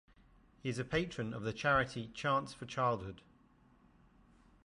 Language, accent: English, England English